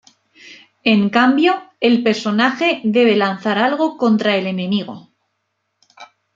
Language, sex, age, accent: Spanish, female, 19-29, España: Norte peninsular (Asturias, Castilla y León, Cantabria, País Vasco, Navarra, Aragón, La Rioja, Guadalajara, Cuenca)